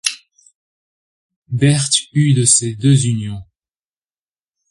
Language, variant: French, Français de métropole